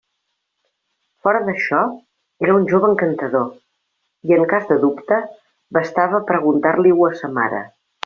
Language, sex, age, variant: Catalan, female, 50-59, Central